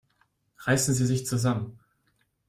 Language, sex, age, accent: German, male, 19-29, Deutschland Deutsch